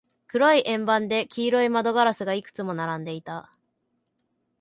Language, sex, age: Japanese, male, 19-29